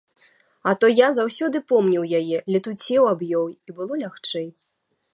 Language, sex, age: Belarusian, female, 30-39